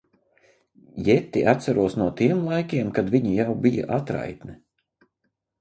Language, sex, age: Latvian, male, 50-59